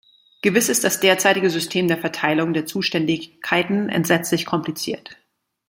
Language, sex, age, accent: German, female, 40-49, Deutschland Deutsch